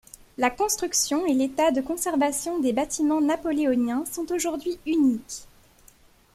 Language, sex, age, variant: French, female, 19-29, Français de métropole